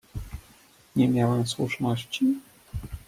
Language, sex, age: Polish, male, 19-29